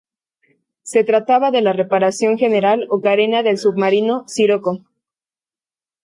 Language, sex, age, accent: Spanish, female, under 19, México